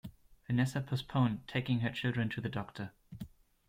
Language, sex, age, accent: English, male, 30-39, United States English